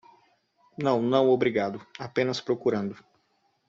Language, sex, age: Portuguese, male, 19-29